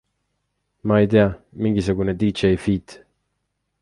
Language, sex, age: Estonian, male, 19-29